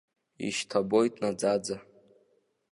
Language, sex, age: Abkhazian, male, under 19